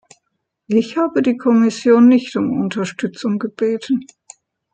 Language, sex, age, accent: German, female, 60-69, Deutschland Deutsch